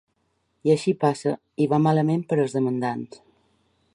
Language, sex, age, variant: Catalan, female, 40-49, Balear